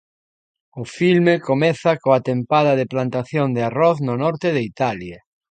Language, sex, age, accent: Galician, male, 60-69, Atlántico (seseo e gheada)